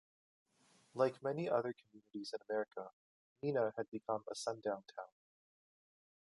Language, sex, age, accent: English, male, 19-29, Canadian English